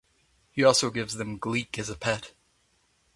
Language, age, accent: English, 19-29, United States English